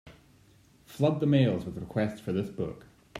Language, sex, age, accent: English, male, 19-29, Scottish English